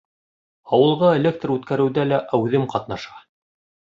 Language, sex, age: Bashkir, female, 30-39